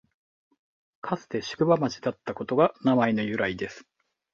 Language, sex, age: Japanese, male, 30-39